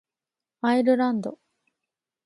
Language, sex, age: Japanese, female, 19-29